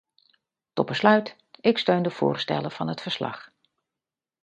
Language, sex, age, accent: Dutch, female, 50-59, Nederlands Nederlands